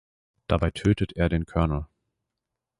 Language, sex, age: German, male, 19-29